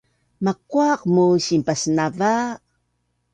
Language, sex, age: Bunun, female, 60-69